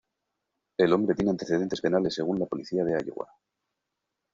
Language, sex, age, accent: Spanish, male, 30-39, España: Norte peninsular (Asturias, Castilla y León, Cantabria, País Vasco, Navarra, Aragón, La Rioja, Guadalajara, Cuenca)